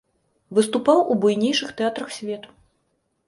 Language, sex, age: Belarusian, female, 30-39